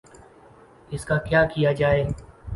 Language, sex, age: Urdu, male, 19-29